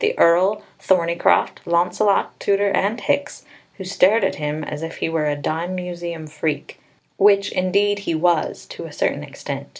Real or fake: real